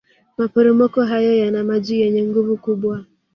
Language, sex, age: Swahili, female, 19-29